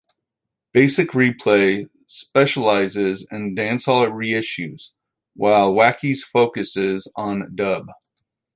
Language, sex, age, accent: English, male, 50-59, United States English